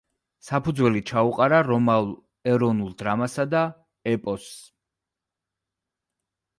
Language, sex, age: Georgian, male, 40-49